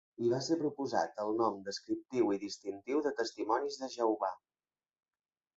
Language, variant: Catalan, Central